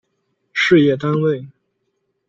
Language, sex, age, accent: Chinese, male, 19-29, 出生地：河北省